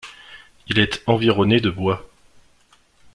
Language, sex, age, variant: French, male, 19-29, Français de métropole